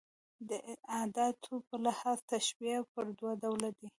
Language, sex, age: Pashto, female, 19-29